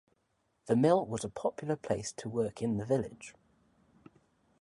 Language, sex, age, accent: English, male, under 19, Welsh English